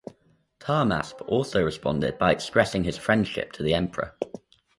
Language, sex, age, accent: English, male, under 19, England English